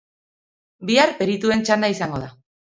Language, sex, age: Basque, female, 30-39